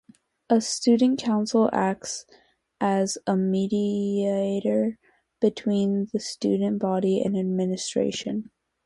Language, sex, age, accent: English, female, under 19, United States English